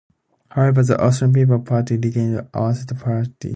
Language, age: English, 19-29